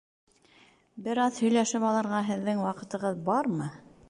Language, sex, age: Bashkir, female, 50-59